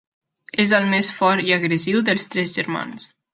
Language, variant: Catalan, Nord-Occidental